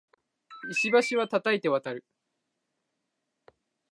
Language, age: Japanese, 19-29